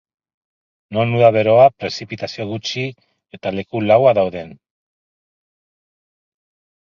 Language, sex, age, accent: Basque, male, 50-59, Erdialdekoa edo Nafarra (Gipuzkoa, Nafarroa)